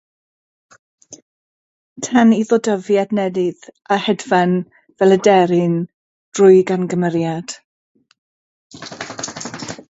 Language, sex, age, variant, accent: Welsh, female, 40-49, South-Western Welsh, Y Deyrnas Unedig Cymraeg